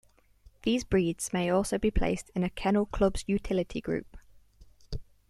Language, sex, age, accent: English, female, 19-29, England English